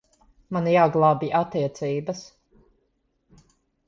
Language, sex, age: Latvian, female, 40-49